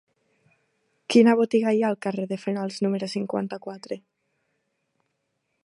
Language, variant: Catalan, Nord-Occidental